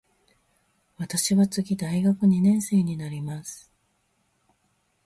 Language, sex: Japanese, female